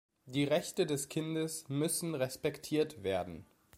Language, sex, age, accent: German, male, 19-29, Deutschland Deutsch